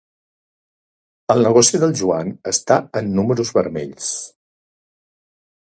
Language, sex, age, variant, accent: Catalan, male, 60-69, Central, Català central